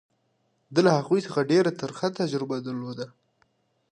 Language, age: Pashto, 19-29